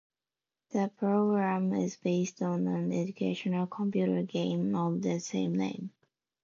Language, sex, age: English, female, 19-29